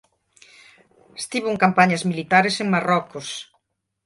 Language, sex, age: Galician, female, 50-59